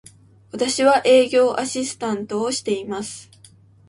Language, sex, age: Japanese, female, 19-29